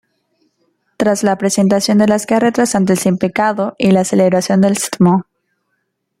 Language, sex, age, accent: Spanish, female, under 19, Andino-Pacífico: Colombia, Perú, Ecuador, oeste de Bolivia y Venezuela andina